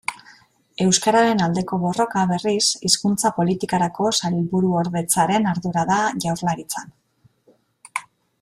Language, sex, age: Basque, female, 30-39